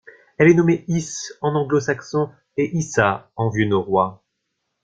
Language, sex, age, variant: French, male, 19-29, Français de métropole